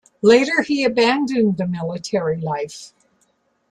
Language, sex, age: English, female, 70-79